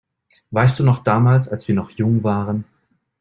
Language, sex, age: German, male, 19-29